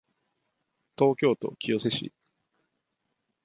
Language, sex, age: Japanese, male, 19-29